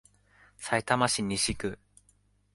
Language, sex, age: Japanese, male, 19-29